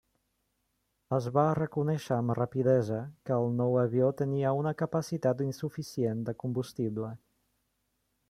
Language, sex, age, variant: Catalan, male, 30-39, Central